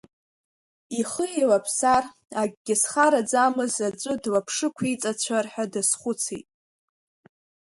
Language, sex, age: Abkhazian, female, under 19